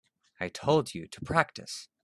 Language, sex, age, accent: English, male, 19-29, United States English